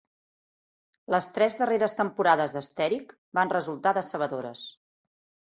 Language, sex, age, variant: Catalan, female, 40-49, Central